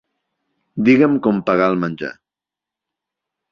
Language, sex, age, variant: Catalan, male, 40-49, Central